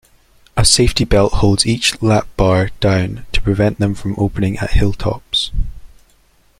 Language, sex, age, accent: English, male, under 19, Scottish English